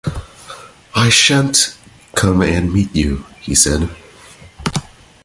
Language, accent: English, United States English